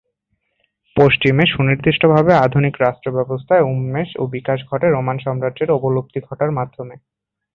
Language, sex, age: Bengali, male, 19-29